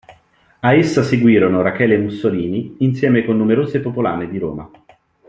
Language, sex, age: Italian, male, 30-39